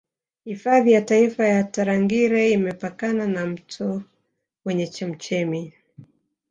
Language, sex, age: Swahili, female, 50-59